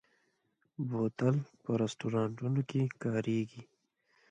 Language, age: Pashto, 19-29